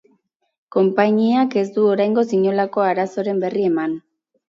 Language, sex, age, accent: Basque, female, 40-49, Mendebalekoa (Araba, Bizkaia, Gipuzkoako mendebaleko herri batzuk)